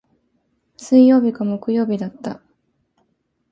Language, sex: Japanese, female